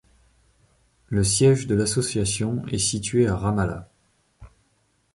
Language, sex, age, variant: French, male, 19-29, Français de métropole